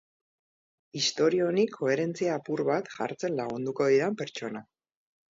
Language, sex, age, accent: Basque, female, 30-39, Mendebalekoa (Araba, Bizkaia, Gipuzkoako mendebaleko herri batzuk)